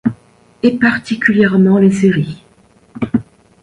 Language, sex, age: French, female, 60-69